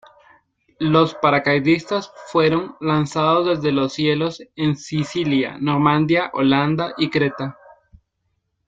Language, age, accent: Spanish, 19-29, América central